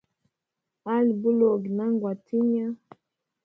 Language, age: Hemba, 30-39